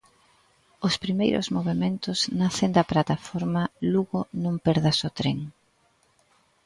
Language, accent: Galician, Central (gheada)